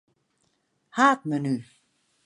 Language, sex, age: Western Frisian, female, 40-49